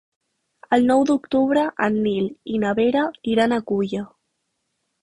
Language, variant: Catalan, Central